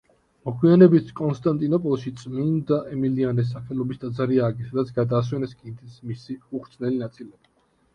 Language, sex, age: Georgian, male, 19-29